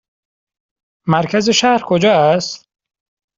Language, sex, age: Persian, male, 19-29